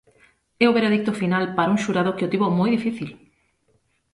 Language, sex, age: Galician, female, 30-39